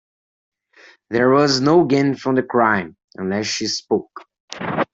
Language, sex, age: English, male, under 19